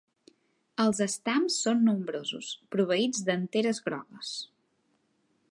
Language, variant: Catalan, Central